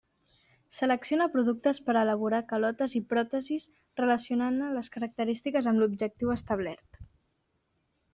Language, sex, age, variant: Catalan, female, under 19, Central